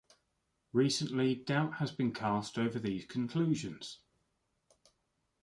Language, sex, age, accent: English, male, 30-39, England English